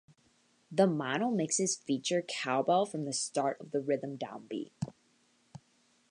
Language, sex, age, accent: English, female, under 19, United States English